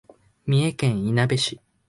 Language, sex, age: Japanese, male, 19-29